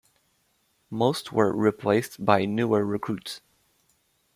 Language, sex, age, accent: English, male, 19-29, United States English